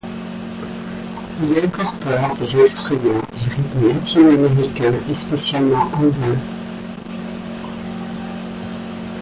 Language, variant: French, Français de métropole